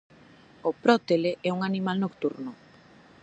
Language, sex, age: Galician, female, 19-29